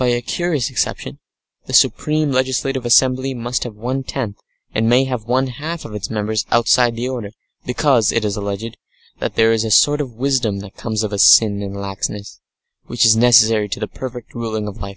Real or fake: real